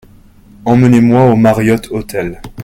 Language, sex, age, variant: French, male, 30-39, Français de métropole